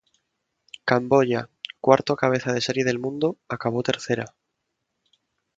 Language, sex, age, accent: Spanish, male, 19-29, España: Centro-Sur peninsular (Madrid, Toledo, Castilla-La Mancha)